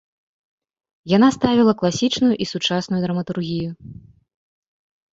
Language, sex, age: Belarusian, female, 30-39